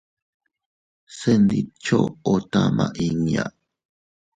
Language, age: Teutila Cuicatec, 30-39